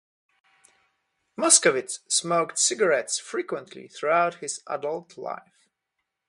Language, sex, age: English, male, 30-39